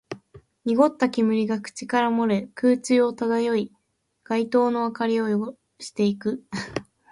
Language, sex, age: Japanese, female, 19-29